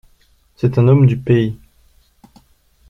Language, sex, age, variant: French, male, 19-29, Français de métropole